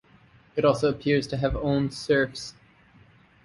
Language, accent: English, United States English